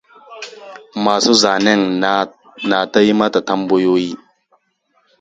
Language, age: Hausa, 19-29